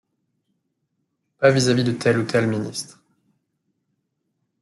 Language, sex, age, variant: French, male, 19-29, Français de métropole